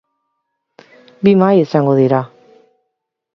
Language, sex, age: Basque, female, 40-49